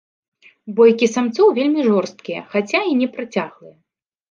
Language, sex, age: Belarusian, female, 30-39